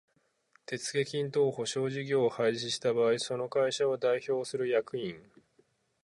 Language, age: Japanese, 30-39